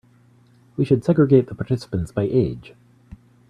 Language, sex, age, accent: English, male, 40-49, United States English